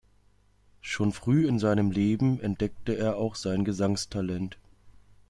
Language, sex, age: German, male, 19-29